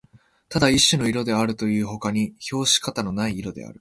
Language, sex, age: Japanese, male, 19-29